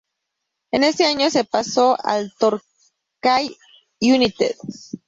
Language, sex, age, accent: Spanish, female, 19-29, México